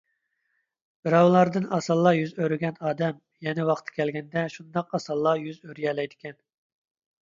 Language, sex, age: Uyghur, male, 30-39